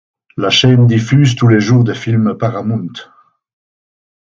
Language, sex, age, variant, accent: French, male, 60-69, Français d'Europe, Français de Belgique